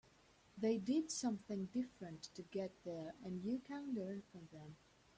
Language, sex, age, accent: English, female, 19-29, England English